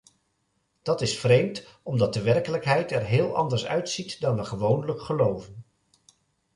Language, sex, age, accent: Dutch, male, 50-59, Nederlands Nederlands